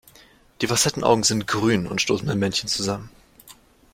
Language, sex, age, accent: German, male, under 19, Deutschland Deutsch